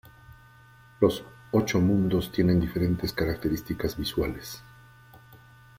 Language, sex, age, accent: Spanish, male, 50-59, Andino-Pacífico: Colombia, Perú, Ecuador, oeste de Bolivia y Venezuela andina